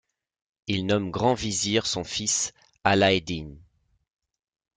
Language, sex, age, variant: French, male, 30-39, Français de métropole